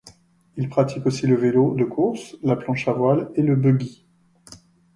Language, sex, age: French, male, 50-59